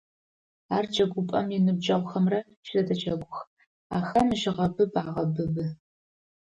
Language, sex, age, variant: Adyghe, female, 19-29, Адыгабзэ (Кирил, пстэумэ зэдыряе)